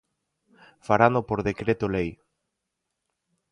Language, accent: Galician, Atlántico (seseo e gheada)